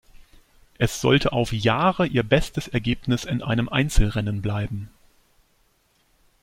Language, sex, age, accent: German, male, 30-39, Deutschland Deutsch